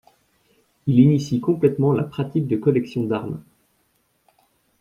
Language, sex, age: French, male, 30-39